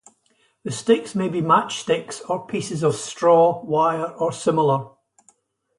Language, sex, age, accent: English, male, 70-79, Scottish English